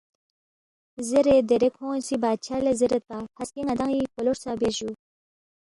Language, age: Balti, 19-29